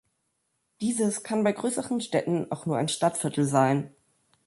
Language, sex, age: German, male, under 19